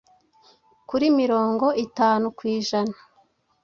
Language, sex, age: Kinyarwanda, female, 30-39